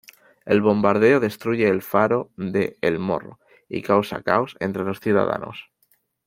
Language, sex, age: Spanish, male, 19-29